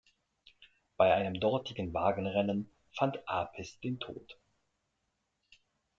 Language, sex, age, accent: German, male, 40-49, Deutschland Deutsch